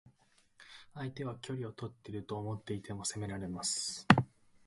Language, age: Japanese, 19-29